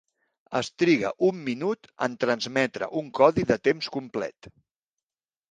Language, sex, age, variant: Catalan, male, 50-59, Central